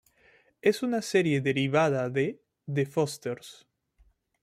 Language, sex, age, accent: Spanish, male, 30-39, Andino-Pacífico: Colombia, Perú, Ecuador, oeste de Bolivia y Venezuela andina